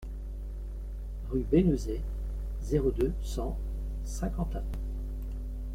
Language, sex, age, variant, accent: French, male, 60-69, Français d'Europe, Français de Belgique